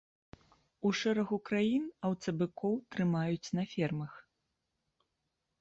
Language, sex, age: Belarusian, female, 30-39